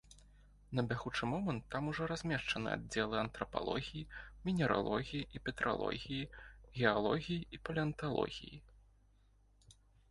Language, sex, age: Belarusian, male, 19-29